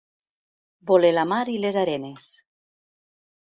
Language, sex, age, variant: Catalan, female, 50-59, Septentrional